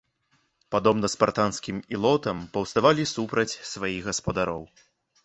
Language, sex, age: Belarusian, male, 19-29